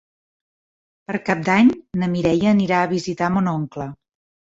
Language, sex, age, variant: Catalan, female, 50-59, Central